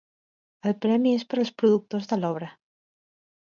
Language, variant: Catalan, Central